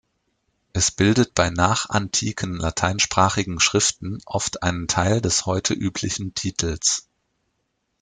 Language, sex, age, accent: German, male, 40-49, Deutschland Deutsch